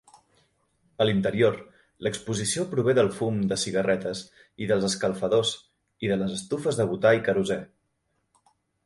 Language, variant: Catalan, Central